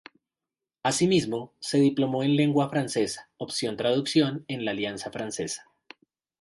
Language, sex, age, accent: Spanish, male, 30-39, Andino-Pacífico: Colombia, Perú, Ecuador, oeste de Bolivia y Venezuela andina